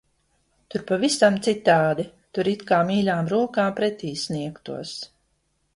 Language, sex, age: Latvian, female, 60-69